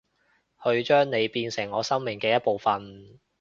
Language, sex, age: Cantonese, male, 19-29